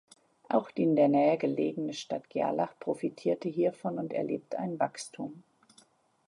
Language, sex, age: German, female, 30-39